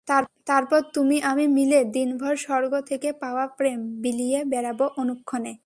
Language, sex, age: Bengali, female, 19-29